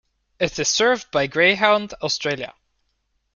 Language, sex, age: English, male, 19-29